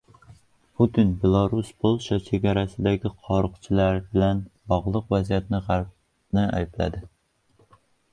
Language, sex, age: Uzbek, male, under 19